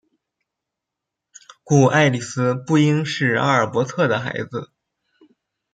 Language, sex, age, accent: Chinese, male, 19-29, 出生地：山东省